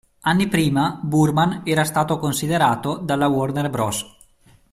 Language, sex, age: Italian, male, 30-39